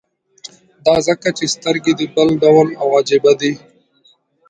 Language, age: Pashto, 19-29